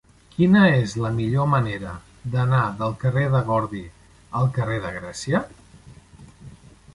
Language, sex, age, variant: Catalan, male, 50-59, Central